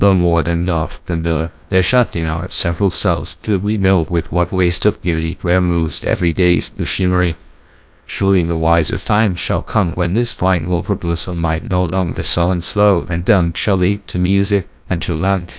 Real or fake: fake